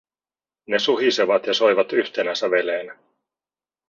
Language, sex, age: Finnish, male, 40-49